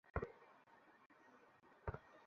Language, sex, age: Bengali, male, 19-29